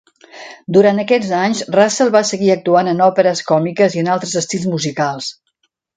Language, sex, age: Catalan, female, 60-69